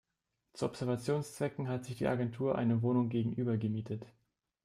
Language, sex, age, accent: German, male, 19-29, Deutschland Deutsch